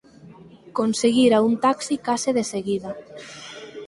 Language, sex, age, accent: Galician, female, 19-29, Normativo (estándar)